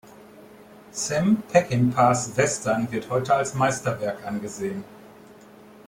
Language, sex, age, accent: German, male, 50-59, Deutschland Deutsch